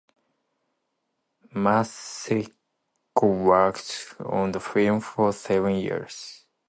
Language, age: English, 19-29